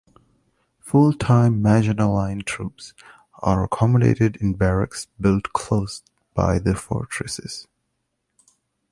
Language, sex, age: English, male, 19-29